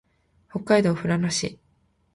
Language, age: Japanese, 19-29